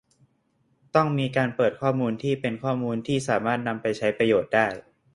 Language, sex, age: Thai, male, 19-29